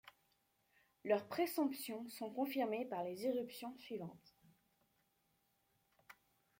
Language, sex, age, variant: French, female, under 19, Français de métropole